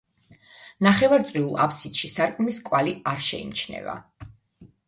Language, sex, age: Georgian, female, 50-59